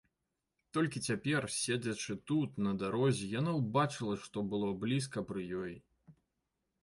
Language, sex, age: Belarusian, male, 19-29